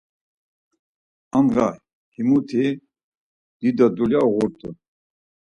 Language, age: Laz, 60-69